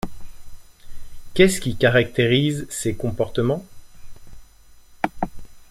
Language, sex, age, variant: French, male, 19-29, Français de métropole